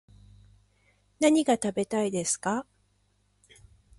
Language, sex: Japanese, female